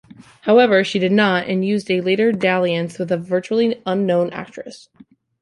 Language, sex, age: English, female, 19-29